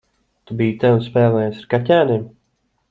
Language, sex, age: Latvian, male, 19-29